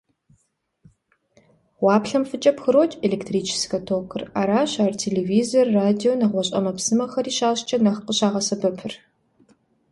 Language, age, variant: Kabardian, 30-39, Адыгэбзэ (Къэбэрдей, Кирил, псоми зэдай)